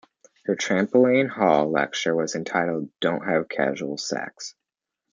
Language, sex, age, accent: English, male, under 19, Canadian English